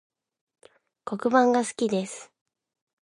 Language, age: Japanese, 19-29